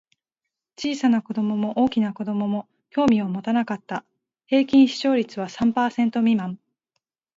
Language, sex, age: Japanese, female, 19-29